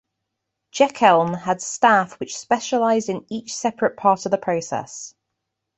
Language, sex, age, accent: English, female, 30-39, England English